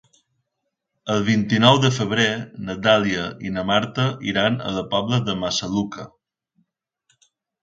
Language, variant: Catalan, Balear